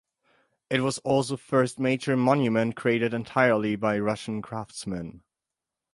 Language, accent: English, England English